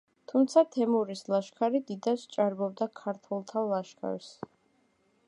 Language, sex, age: Georgian, female, under 19